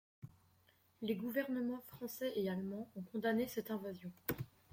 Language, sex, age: French, male, under 19